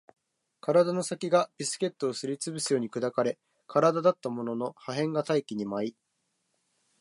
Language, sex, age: Japanese, male, 19-29